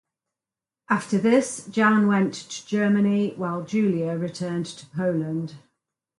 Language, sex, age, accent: English, female, 60-69, England English